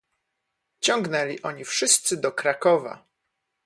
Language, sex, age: Polish, male, 30-39